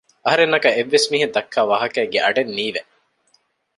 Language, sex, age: Divehi, male, 19-29